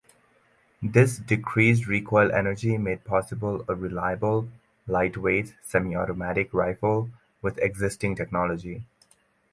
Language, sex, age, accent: English, male, 19-29, United States English